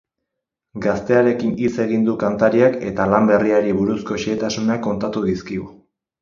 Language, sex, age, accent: Basque, male, 19-29, Erdialdekoa edo Nafarra (Gipuzkoa, Nafarroa)